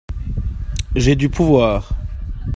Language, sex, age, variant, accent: French, male, 19-29, Français d'Europe, Français de Suisse